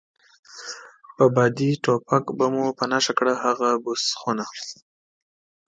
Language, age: Pashto, 19-29